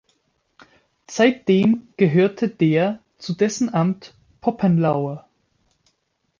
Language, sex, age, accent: German, male, 19-29, Österreichisches Deutsch